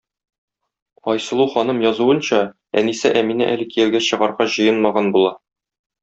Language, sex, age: Tatar, male, 30-39